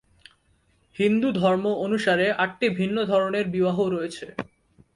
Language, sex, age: Bengali, male, 19-29